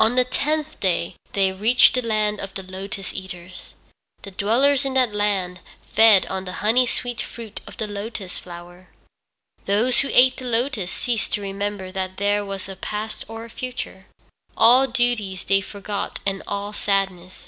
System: none